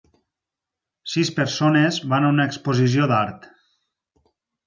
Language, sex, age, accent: Catalan, male, 30-39, valencià